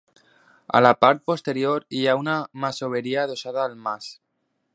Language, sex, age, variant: Catalan, male, under 19, Alacantí